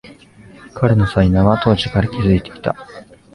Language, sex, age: Japanese, male, 19-29